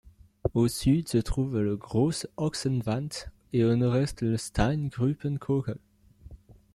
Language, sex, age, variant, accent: French, male, under 19, Français d'Europe, Français de Belgique